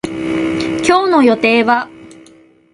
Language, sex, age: Japanese, female, 19-29